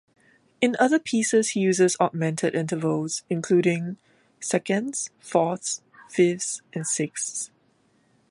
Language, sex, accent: English, female, Singaporean English